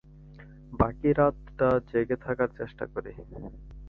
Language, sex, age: Bengali, male, 19-29